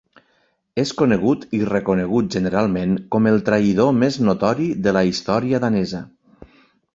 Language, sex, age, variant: Catalan, male, 40-49, Nord-Occidental